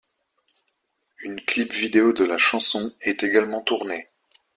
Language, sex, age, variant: French, male, 19-29, Français de métropole